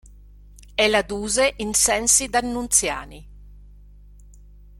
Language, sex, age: Italian, female, 50-59